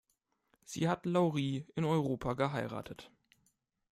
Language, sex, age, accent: German, male, 19-29, Deutschland Deutsch